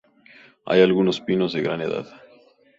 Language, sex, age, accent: Spanish, male, 19-29, México